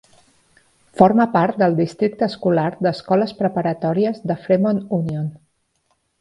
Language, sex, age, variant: Catalan, female, 40-49, Central